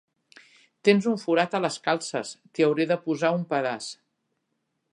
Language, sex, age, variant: Catalan, female, 50-59, Central